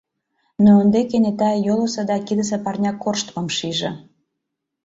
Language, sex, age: Mari, female, 40-49